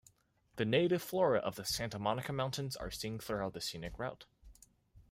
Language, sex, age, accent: English, male, under 19, Hong Kong English